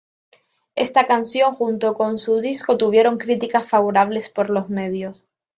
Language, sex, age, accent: Spanish, female, 19-29, España: Norte peninsular (Asturias, Castilla y León, Cantabria, País Vasco, Navarra, Aragón, La Rioja, Guadalajara, Cuenca)